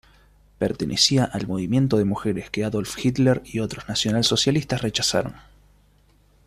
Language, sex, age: Spanish, male, 19-29